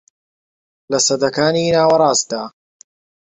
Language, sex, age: Central Kurdish, male, 19-29